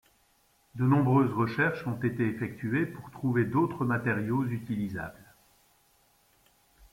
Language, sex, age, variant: French, male, 50-59, Français de métropole